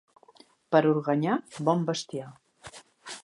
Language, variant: Catalan, Central